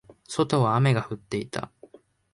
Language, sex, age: Japanese, male, 19-29